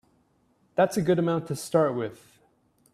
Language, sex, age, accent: English, male, 30-39, Canadian English